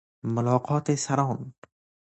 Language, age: Persian, 19-29